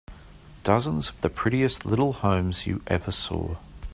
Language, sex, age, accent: English, male, 50-59, Australian English